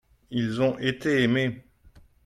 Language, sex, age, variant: French, male, 50-59, Français de métropole